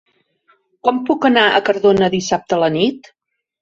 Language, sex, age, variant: Catalan, female, 50-59, Central